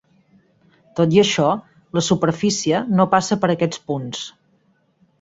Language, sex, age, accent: Catalan, female, 40-49, Garrotxi